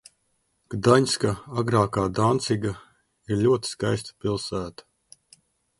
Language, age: Latvian, 40-49